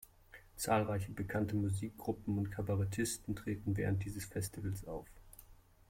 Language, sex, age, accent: German, male, 30-39, Deutschland Deutsch